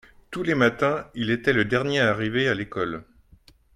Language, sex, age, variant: French, male, 50-59, Français de métropole